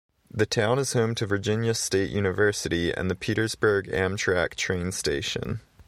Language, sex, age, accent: English, male, 19-29, United States English